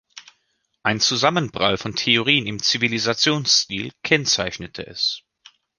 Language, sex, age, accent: German, male, 30-39, Deutschland Deutsch